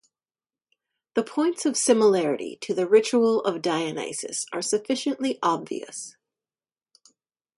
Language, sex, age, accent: English, female, 50-59, United States English